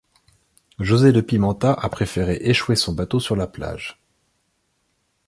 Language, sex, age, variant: French, male, 30-39, Français de métropole